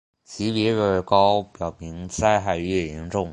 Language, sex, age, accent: Chinese, male, under 19, 出生地：浙江省